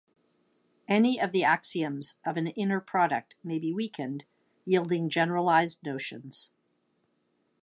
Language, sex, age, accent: English, female, 50-59, United States English